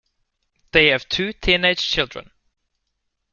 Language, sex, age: English, male, 19-29